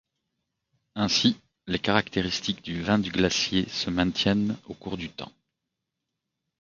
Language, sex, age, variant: French, male, 30-39, Français de métropole